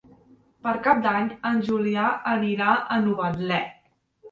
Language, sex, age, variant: Catalan, male, 30-39, Central